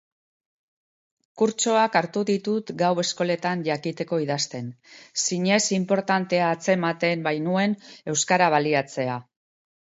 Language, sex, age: Basque, female, 50-59